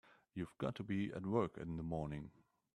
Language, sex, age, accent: English, male, 30-39, England English